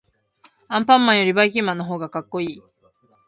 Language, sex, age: Japanese, female, 19-29